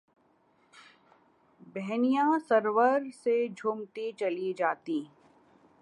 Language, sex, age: Urdu, male, 19-29